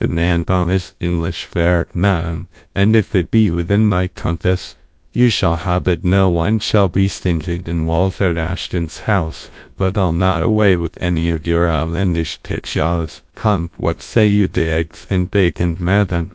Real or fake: fake